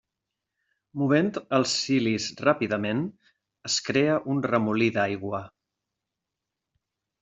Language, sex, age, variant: Catalan, male, 40-49, Central